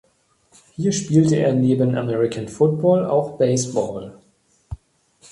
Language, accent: German, Deutschland Deutsch